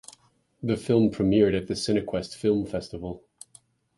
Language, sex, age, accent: English, male, 40-49, United States English